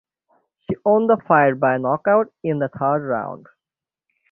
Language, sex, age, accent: English, male, 19-29, United States English; England English